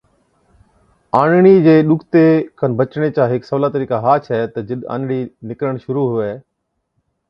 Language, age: Od, 50-59